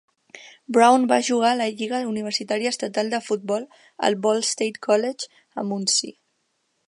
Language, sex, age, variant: Catalan, female, under 19, Central